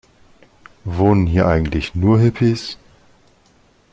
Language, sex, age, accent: German, male, 40-49, Deutschland Deutsch